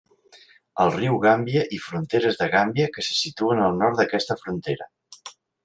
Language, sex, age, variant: Catalan, male, 40-49, Central